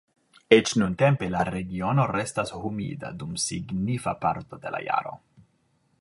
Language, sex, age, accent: Esperanto, male, 19-29, Internacia